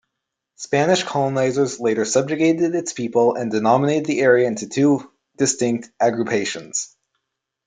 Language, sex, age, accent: English, male, 19-29, United States English